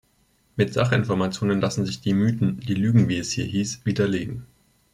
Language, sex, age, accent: German, male, 19-29, Deutschland Deutsch